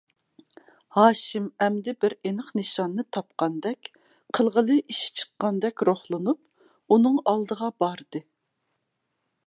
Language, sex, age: Uyghur, female, 40-49